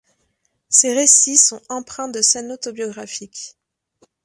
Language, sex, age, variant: French, female, 30-39, Français de métropole